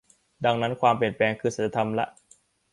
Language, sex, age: Thai, male, under 19